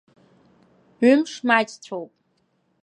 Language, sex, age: Abkhazian, female, under 19